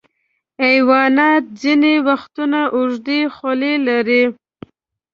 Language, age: Pashto, 19-29